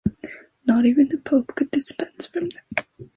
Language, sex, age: English, female, under 19